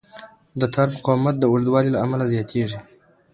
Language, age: Pashto, 19-29